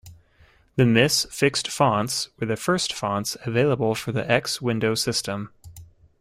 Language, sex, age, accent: English, male, 19-29, United States English